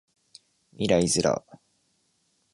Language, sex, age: Japanese, male, 19-29